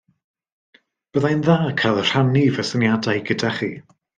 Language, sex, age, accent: Welsh, male, 30-39, Y Deyrnas Unedig Cymraeg